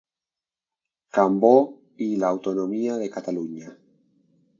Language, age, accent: Spanish, 19-29, Rioplatense: Argentina, Uruguay, este de Bolivia, Paraguay